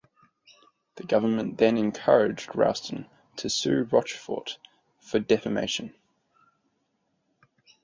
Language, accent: English, Australian English